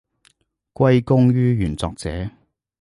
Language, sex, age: Cantonese, male, 30-39